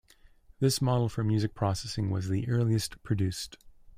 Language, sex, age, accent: English, male, 30-39, Canadian English